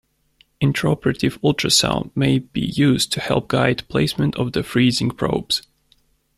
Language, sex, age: English, male, 19-29